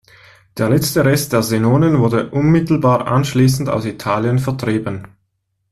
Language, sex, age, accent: German, male, 19-29, Schweizerdeutsch